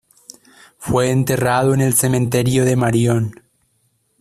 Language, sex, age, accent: Spanish, male, 19-29, Andino-Pacífico: Colombia, Perú, Ecuador, oeste de Bolivia y Venezuela andina